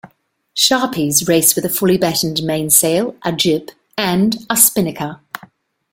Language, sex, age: English, female, 40-49